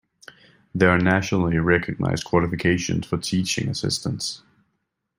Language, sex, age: English, male, 19-29